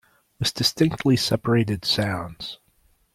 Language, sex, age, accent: English, male, 40-49, United States English